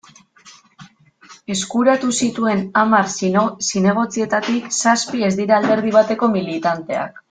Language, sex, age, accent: Basque, female, 19-29, Mendebalekoa (Araba, Bizkaia, Gipuzkoako mendebaleko herri batzuk)